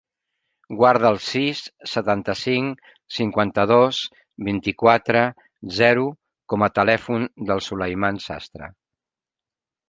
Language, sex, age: Catalan, male, 50-59